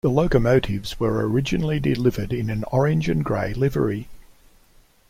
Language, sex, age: English, male, 60-69